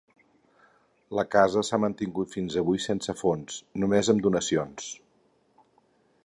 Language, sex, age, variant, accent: Catalan, male, 50-59, Central, central